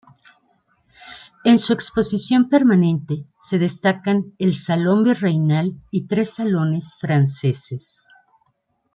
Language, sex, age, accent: Spanish, female, 50-59, México